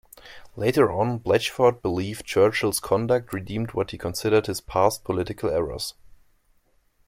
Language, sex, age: English, male, 19-29